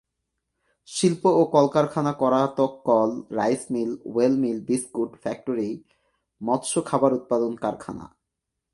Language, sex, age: Bengali, male, 19-29